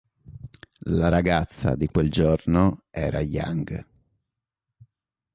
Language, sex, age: Italian, male, 30-39